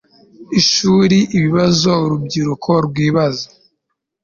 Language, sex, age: Kinyarwanda, male, 19-29